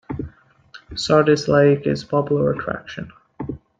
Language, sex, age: English, male, 19-29